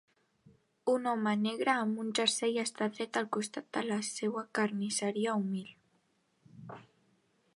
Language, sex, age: Catalan, female, under 19